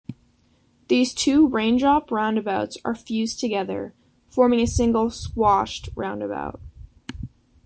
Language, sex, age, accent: English, female, under 19, United States English